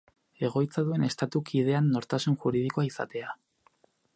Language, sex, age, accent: Basque, male, 19-29, Erdialdekoa edo Nafarra (Gipuzkoa, Nafarroa)